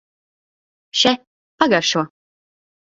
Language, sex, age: Latvian, female, 30-39